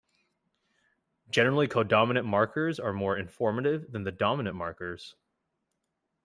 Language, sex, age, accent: English, male, 19-29, United States English